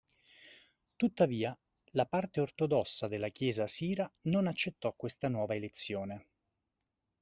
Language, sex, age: Italian, male, 40-49